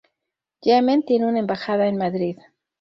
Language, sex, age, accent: Spanish, female, 50-59, México